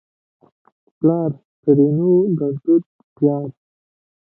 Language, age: Pashto, 19-29